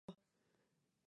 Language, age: Japanese, under 19